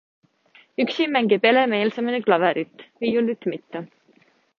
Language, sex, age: Estonian, female, 19-29